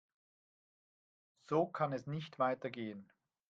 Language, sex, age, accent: German, male, 50-59, Schweizerdeutsch